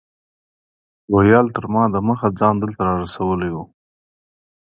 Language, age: Pashto, 30-39